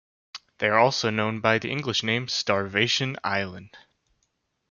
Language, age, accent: English, 19-29, United States English